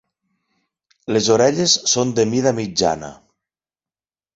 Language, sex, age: Catalan, male, 40-49